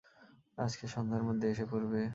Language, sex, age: Bengali, male, 19-29